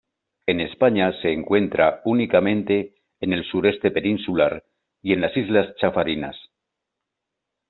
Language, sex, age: Spanish, male, 50-59